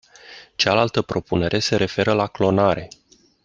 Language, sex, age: Romanian, male, 40-49